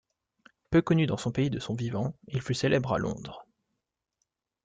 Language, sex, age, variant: French, male, 19-29, Français de métropole